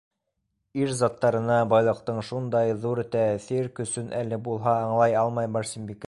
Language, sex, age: Bashkir, male, 19-29